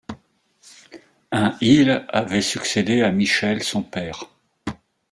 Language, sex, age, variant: French, male, 50-59, Français de métropole